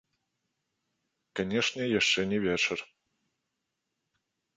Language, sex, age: Belarusian, male, 40-49